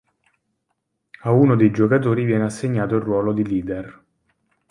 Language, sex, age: Italian, male, 19-29